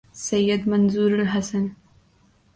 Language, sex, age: Urdu, female, 19-29